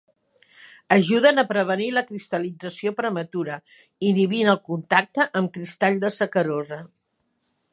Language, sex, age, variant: Catalan, female, 60-69, Central